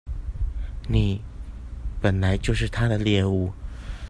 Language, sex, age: Chinese, male, 19-29